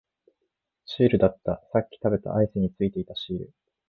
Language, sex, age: Japanese, male, 19-29